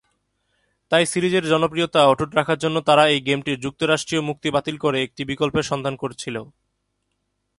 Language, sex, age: Bengali, male, 19-29